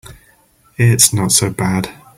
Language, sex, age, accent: English, male, 40-49, England English